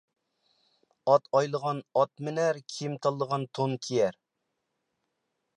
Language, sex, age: Uyghur, male, 40-49